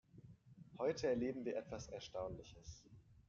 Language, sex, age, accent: German, male, 19-29, Deutschland Deutsch